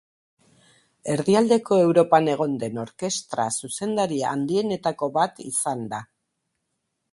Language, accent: Basque, Mendebalekoa (Araba, Bizkaia, Gipuzkoako mendebaleko herri batzuk)